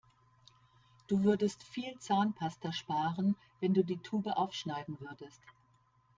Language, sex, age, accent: German, female, 60-69, Deutschland Deutsch